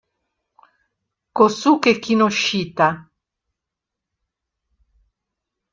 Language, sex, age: Italian, female, 70-79